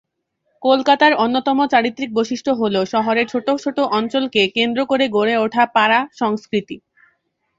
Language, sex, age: Bengali, female, under 19